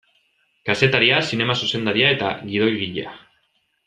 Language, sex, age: Basque, male, 19-29